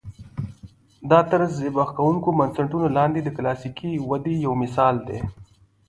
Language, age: Pashto, 19-29